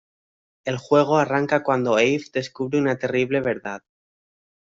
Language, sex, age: Spanish, male, 19-29